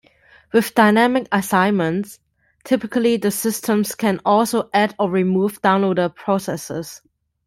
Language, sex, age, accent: English, female, 19-29, Hong Kong English